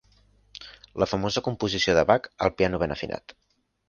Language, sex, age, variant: Catalan, male, under 19, Central